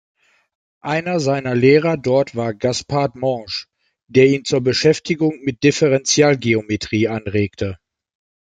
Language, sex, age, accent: German, male, 30-39, Deutschland Deutsch